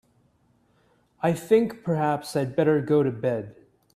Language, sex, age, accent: English, male, 30-39, Canadian English